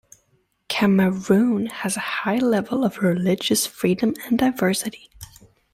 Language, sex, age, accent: English, female, 19-29, England English